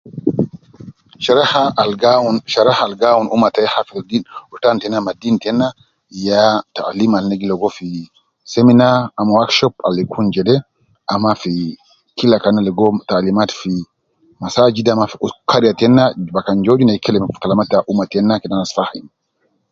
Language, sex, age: Nubi, male, 50-59